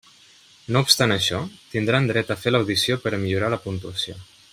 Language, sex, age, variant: Catalan, male, 30-39, Central